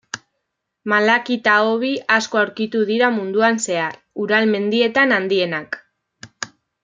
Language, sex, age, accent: Basque, female, 19-29, Mendebalekoa (Araba, Bizkaia, Gipuzkoako mendebaleko herri batzuk)